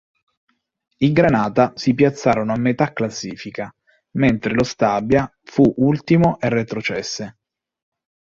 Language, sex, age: Italian, male, 30-39